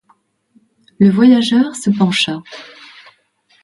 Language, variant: French, Français de métropole